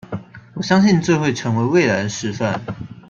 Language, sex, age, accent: Chinese, male, 19-29, 出生地：高雄市